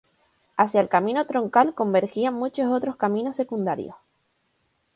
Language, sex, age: Spanish, female, 19-29